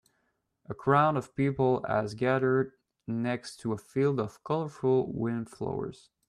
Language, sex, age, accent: English, male, 19-29, Canadian English